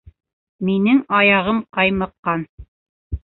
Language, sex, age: Bashkir, female, 40-49